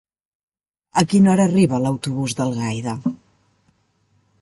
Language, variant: Catalan, Central